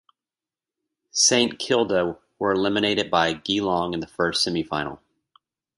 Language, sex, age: English, male, 40-49